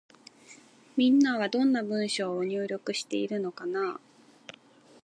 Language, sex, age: Japanese, female, 19-29